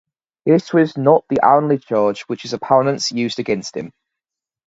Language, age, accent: English, 19-29, England English